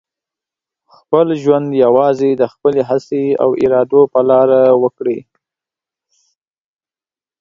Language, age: Pashto, 30-39